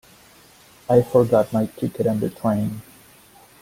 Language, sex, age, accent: English, male, 19-29, United States English